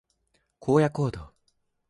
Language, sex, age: Japanese, male, under 19